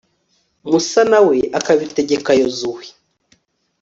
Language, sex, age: Kinyarwanda, male, 30-39